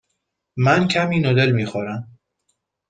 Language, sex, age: Persian, male, 19-29